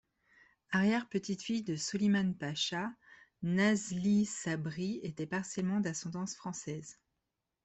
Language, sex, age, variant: French, female, 40-49, Français de métropole